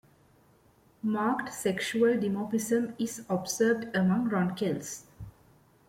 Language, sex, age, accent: English, female, 19-29, India and South Asia (India, Pakistan, Sri Lanka)